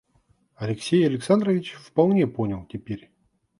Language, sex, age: Russian, male, 40-49